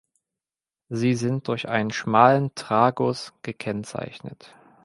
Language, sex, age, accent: German, male, 30-39, Deutschland Deutsch